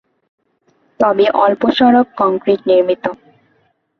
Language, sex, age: Bengali, female, 19-29